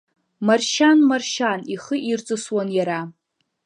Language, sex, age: Abkhazian, female, under 19